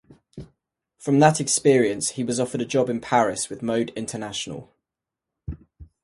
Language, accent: English, England English